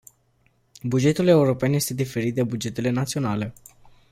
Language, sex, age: Romanian, male, under 19